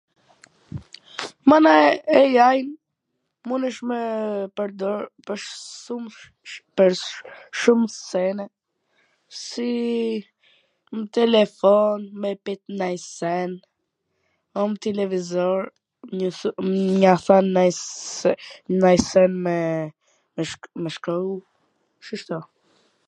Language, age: Gheg Albanian, under 19